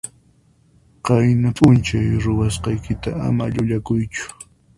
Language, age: Puno Quechua, 19-29